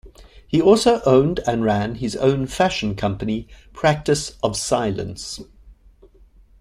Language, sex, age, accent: English, male, 40-49, Southern African (South Africa, Zimbabwe, Namibia)